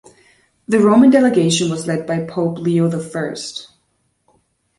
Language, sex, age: English, female, 19-29